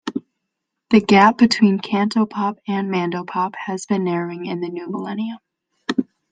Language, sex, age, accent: English, female, under 19, United States English